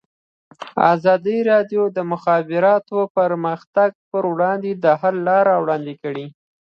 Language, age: Pashto, under 19